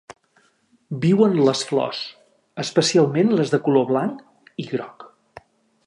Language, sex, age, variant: Catalan, male, 60-69, Central